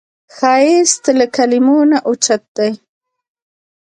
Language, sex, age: Pashto, female, 30-39